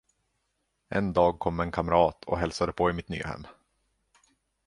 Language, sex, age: Swedish, male, 30-39